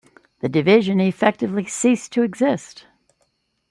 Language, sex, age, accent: English, female, 60-69, United States English